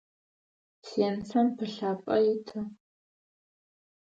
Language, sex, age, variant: Adyghe, female, 19-29, Адыгабзэ (Кирил, пстэумэ зэдыряе)